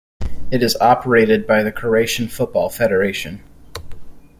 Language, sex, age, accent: English, male, 19-29, United States English